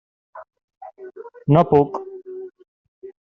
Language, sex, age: Catalan, male, 30-39